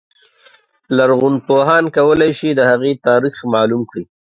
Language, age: Pashto, 30-39